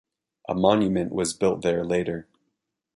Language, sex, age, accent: English, male, 30-39, United States English